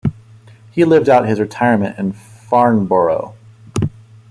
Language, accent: English, United States English